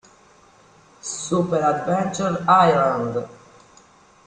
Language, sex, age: Italian, female, 50-59